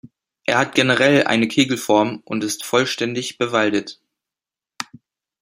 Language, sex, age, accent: German, male, under 19, Deutschland Deutsch